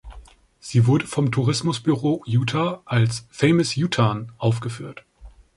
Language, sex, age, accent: German, male, 19-29, Deutschland Deutsch